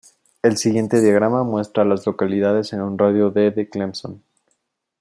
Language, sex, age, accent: Spanish, female, 60-69, México